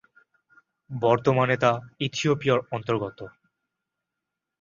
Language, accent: Bengali, Native